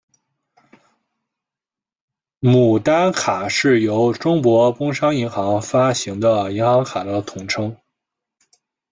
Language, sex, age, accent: Chinese, male, 19-29, 出生地：河南省